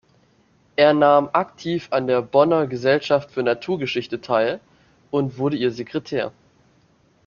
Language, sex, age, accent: German, male, under 19, Deutschland Deutsch